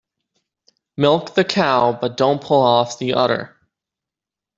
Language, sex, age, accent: English, male, 19-29, United States English